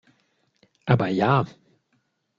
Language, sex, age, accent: German, male, 19-29, Deutschland Deutsch